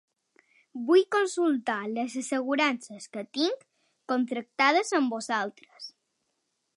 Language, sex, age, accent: Catalan, male, 50-59, balear; central